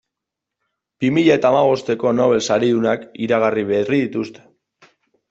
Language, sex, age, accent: Basque, male, 19-29, Mendebalekoa (Araba, Bizkaia, Gipuzkoako mendebaleko herri batzuk)